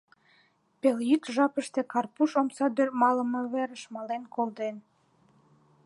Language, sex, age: Mari, female, 19-29